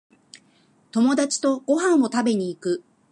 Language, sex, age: Japanese, female, 50-59